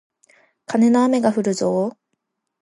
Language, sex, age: Japanese, female, 19-29